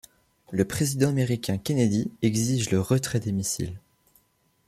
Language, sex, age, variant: French, male, under 19, Français de métropole